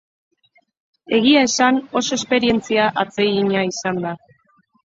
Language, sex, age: Basque, female, 30-39